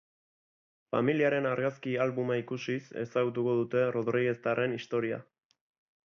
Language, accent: Basque, Erdialdekoa edo Nafarra (Gipuzkoa, Nafarroa)